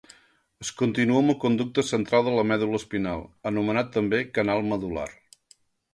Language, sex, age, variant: Catalan, male, 50-59, Central